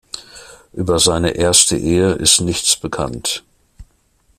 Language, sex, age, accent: German, male, 50-59, Deutschland Deutsch